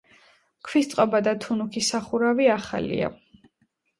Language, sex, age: Georgian, female, 19-29